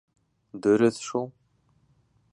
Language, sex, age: Bashkir, male, 19-29